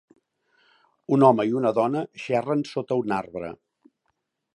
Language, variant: Catalan, Central